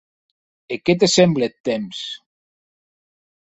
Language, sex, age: Occitan, male, 60-69